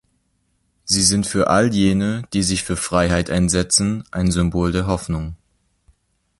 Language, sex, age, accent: German, male, 19-29, Deutschland Deutsch